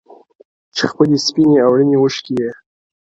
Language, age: Pashto, 19-29